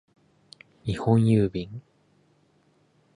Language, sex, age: Japanese, male, 19-29